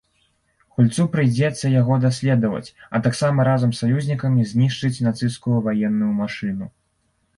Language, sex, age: Belarusian, male, under 19